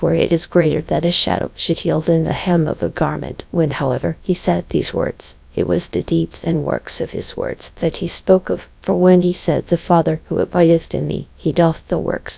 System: TTS, GradTTS